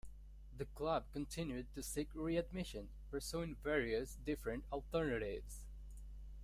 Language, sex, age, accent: English, male, 19-29, United States English